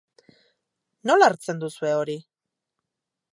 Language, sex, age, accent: Basque, female, 30-39, Erdialdekoa edo Nafarra (Gipuzkoa, Nafarroa)